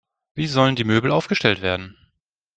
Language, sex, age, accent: German, male, 30-39, Deutschland Deutsch